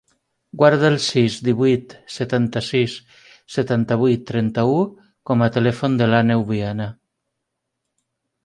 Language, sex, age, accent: Catalan, female, 40-49, valencià